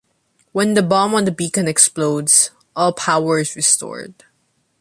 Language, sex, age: English, female, 19-29